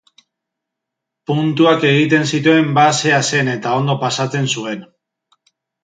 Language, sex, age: Basque, male, 40-49